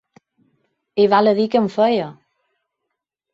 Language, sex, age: Catalan, female, 50-59